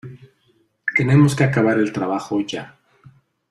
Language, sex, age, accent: Spanish, male, 40-49, México